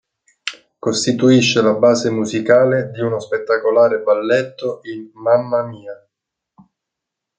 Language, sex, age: Italian, male, 19-29